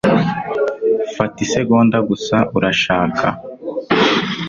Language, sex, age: Kinyarwanda, male, 19-29